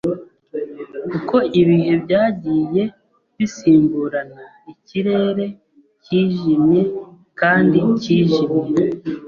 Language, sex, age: Kinyarwanda, male, 30-39